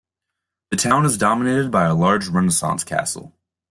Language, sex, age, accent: English, male, 19-29, United States English